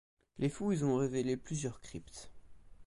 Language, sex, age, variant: French, male, under 19, Français de métropole